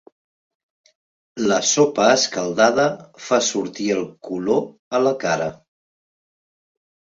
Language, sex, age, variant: Catalan, male, 50-59, Central